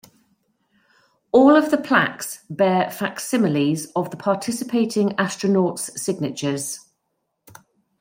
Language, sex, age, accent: English, female, 50-59, England English